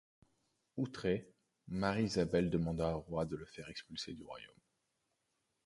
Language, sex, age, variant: French, male, 19-29, Français de métropole